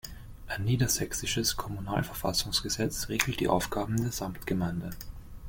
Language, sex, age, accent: German, male, 19-29, Österreichisches Deutsch